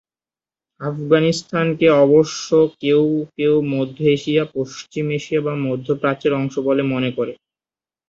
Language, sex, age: Bengali, male, 19-29